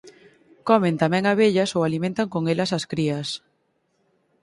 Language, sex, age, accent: Galician, female, 19-29, Oriental (común en zona oriental)